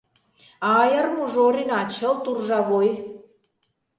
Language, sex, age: Mari, female, 50-59